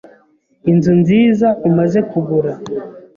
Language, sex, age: Kinyarwanda, male, 19-29